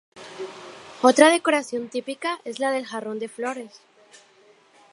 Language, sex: Spanish, female